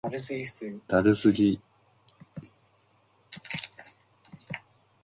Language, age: English, 19-29